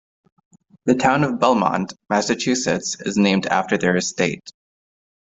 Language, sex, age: English, male, 19-29